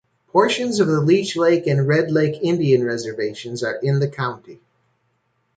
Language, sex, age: English, male, 40-49